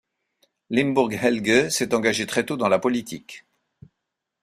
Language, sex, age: French, male, 60-69